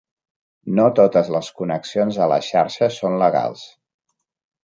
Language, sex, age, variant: Catalan, male, 40-49, Central